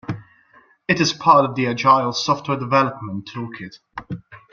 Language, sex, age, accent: English, male, 19-29, United States English